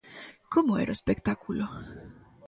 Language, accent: Galician, Normativo (estándar)